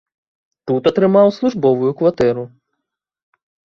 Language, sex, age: Belarusian, male, 30-39